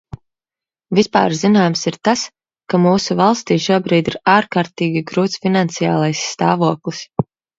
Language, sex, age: Latvian, female, 30-39